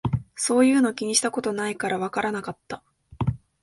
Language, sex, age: Japanese, female, under 19